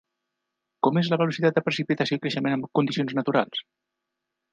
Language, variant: Catalan, Central